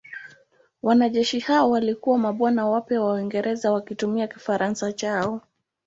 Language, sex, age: Swahili, female, 19-29